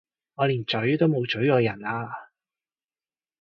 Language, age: Cantonese, 40-49